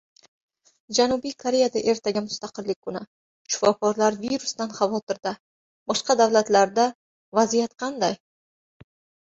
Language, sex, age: Uzbek, female, 30-39